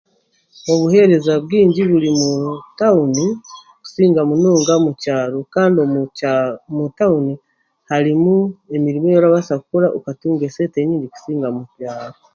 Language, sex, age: Chiga, female, 40-49